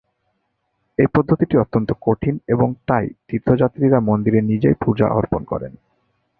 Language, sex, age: Bengali, male, 19-29